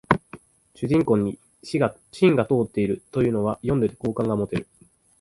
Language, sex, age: Japanese, male, 19-29